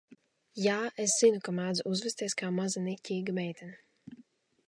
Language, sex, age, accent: Latvian, female, under 19, Riga